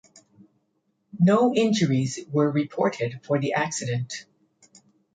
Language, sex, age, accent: English, female, 60-69, Canadian English